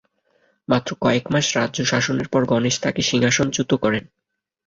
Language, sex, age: Bengali, male, 19-29